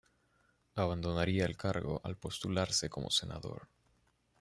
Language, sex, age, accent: Spanish, male, under 19, Caribe: Cuba, Venezuela, Puerto Rico, República Dominicana, Panamá, Colombia caribeña, México caribeño, Costa del golfo de México